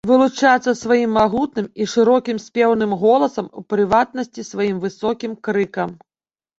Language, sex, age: Belarusian, female, 40-49